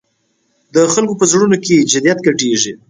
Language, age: Pashto, 19-29